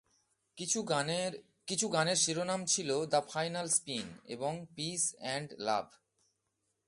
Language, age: Bengali, 40-49